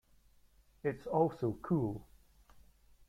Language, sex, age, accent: English, male, 40-49, Scottish English